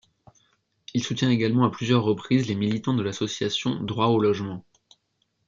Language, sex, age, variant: French, male, under 19, Français de métropole